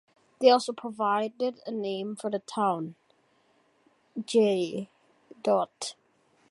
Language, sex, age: English, male, under 19